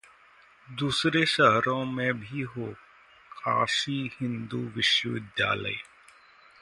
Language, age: Hindi, 40-49